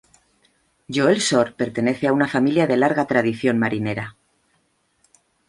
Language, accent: Spanish, España: Centro-Sur peninsular (Madrid, Toledo, Castilla-La Mancha)